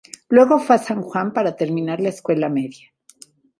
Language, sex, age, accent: Spanish, female, 60-69, México